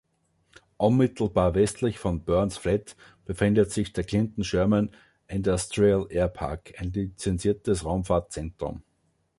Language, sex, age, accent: German, male, 30-39, Österreichisches Deutsch